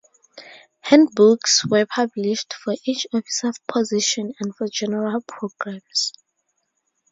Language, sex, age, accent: English, female, 19-29, Southern African (South Africa, Zimbabwe, Namibia)